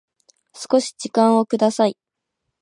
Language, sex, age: Japanese, female, 19-29